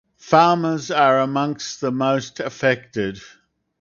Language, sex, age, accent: English, male, 50-59, Australian English